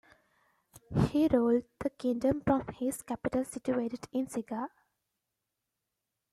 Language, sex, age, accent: English, female, 19-29, England English